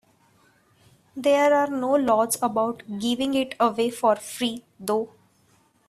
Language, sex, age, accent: English, female, 19-29, India and South Asia (India, Pakistan, Sri Lanka)